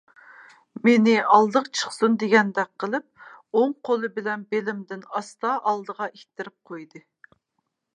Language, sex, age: Uyghur, female, 40-49